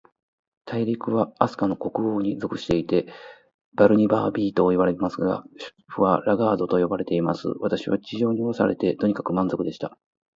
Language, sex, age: Japanese, male, 40-49